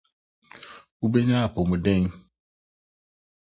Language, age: Akan, 60-69